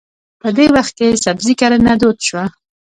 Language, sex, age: Pashto, female, 19-29